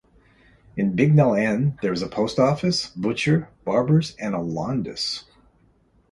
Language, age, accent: English, 60-69, Canadian English